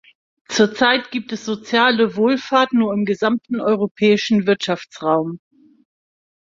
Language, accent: German, Deutschland Deutsch